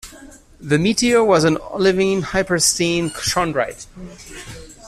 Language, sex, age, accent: English, male, 30-39, Singaporean English